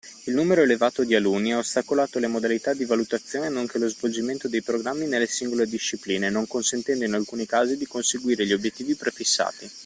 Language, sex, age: Italian, male, 19-29